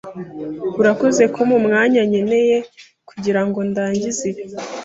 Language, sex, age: Kinyarwanda, female, 19-29